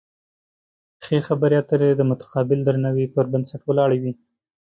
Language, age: Pashto, 19-29